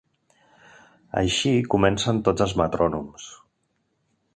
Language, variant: Catalan, Central